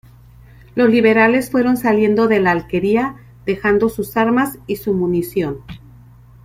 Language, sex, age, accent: Spanish, female, 50-59, México